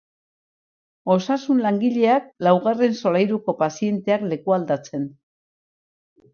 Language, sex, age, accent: Basque, female, 70-79, Mendebalekoa (Araba, Bizkaia, Gipuzkoako mendebaleko herri batzuk)